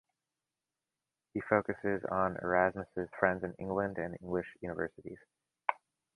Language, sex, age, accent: English, male, 30-39, United States English